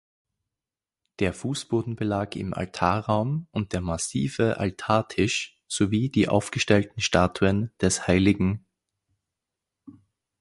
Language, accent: German, Österreichisches Deutsch